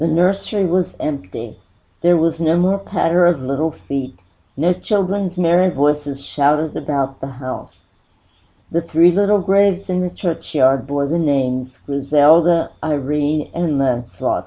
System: none